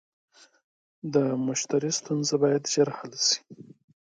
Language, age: Pashto, 19-29